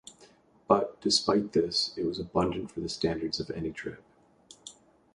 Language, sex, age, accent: English, male, 19-29, United States English